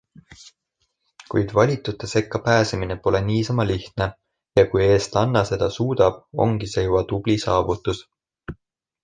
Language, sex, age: Estonian, male, 19-29